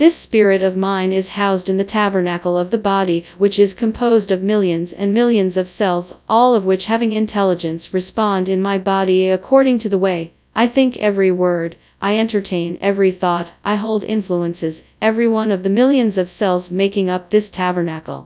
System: TTS, FastPitch